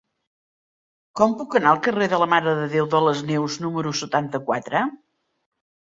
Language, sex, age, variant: Catalan, female, 60-69, Central